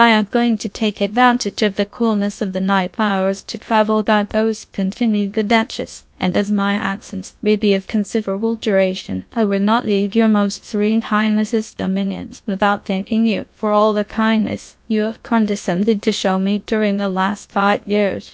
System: TTS, GlowTTS